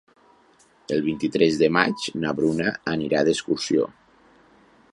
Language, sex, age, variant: Catalan, male, 40-49, Nord-Occidental